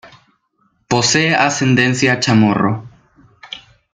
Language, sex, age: Spanish, male, under 19